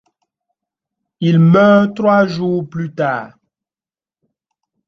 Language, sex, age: French, male, 19-29